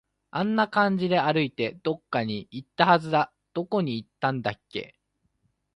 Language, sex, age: Japanese, male, 19-29